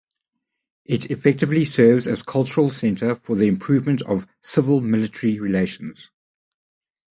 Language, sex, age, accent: English, male, 40-49, Southern African (South Africa, Zimbabwe, Namibia)